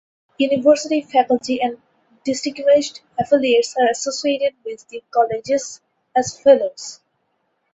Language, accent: English, India and South Asia (India, Pakistan, Sri Lanka); bangladesh